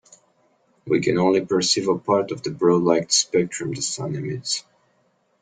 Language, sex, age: English, male, 19-29